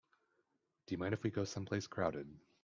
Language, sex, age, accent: English, male, 19-29, Canadian English